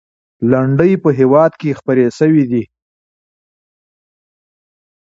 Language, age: Pashto, 40-49